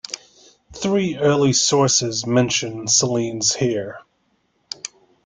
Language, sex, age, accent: English, male, 30-39, United States English